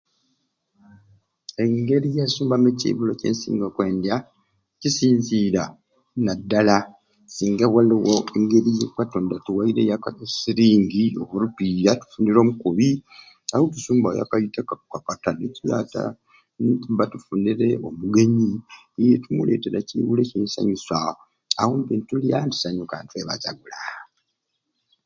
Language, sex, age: Ruuli, male, 70-79